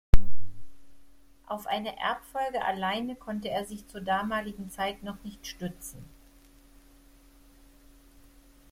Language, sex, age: German, female, 50-59